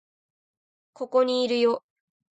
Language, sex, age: Japanese, female, 19-29